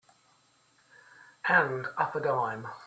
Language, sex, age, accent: English, male, 60-69, Australian English